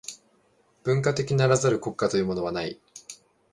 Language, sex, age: Japanese, male, 19-29